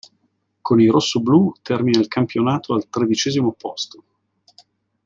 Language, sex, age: Italian, male, 40-49